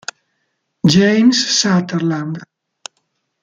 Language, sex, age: Italian, male, 60-69